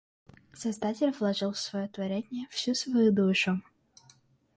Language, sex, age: Russian, female, under 19